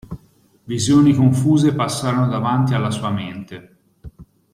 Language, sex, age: Italian, male, 40-49